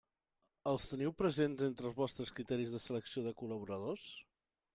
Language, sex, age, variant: Catalan, male, 30-39, Central